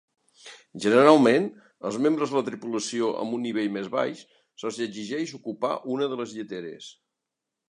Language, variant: Catalan, Central